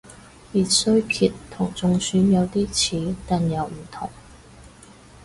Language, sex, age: Cantonese, female, 30-39